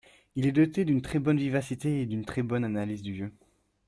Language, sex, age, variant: French, male, under 19, Français de métropole